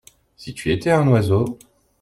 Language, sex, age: French, male, 30-39